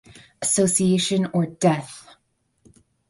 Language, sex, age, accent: English, female, 19-29, United States English